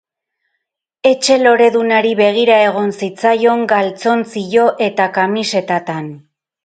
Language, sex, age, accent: Basque, female, 40-49, Erdialdekoa edo Nafarra (Gipuzkoa, Nafarroa)